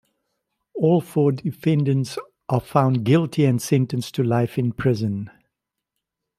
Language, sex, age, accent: English, male, 50-59, Southern African (South Africa, Zimbabwe, Namibia)